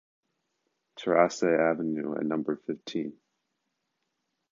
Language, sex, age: English, male, under 19